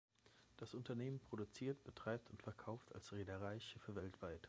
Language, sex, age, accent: German, male, 19-29, Deutschland Deutsch